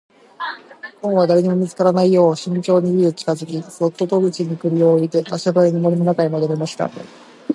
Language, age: Japanese, 19-29